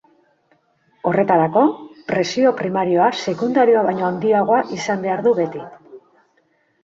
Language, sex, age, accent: Basque, female, 40-49, Mendebalekoa (Araba, Bizkaia, Gipuzkoako mendebaleko herri batzuk)